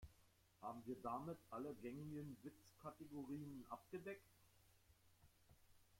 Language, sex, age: German, male, 50-59